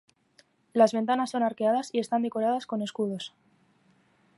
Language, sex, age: Spanish, female, under 19